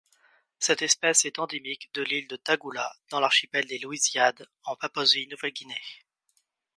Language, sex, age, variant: French, male, 19-29, Français de métropole